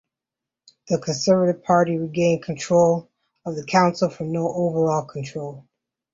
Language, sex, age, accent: English, female, 30-39, United States English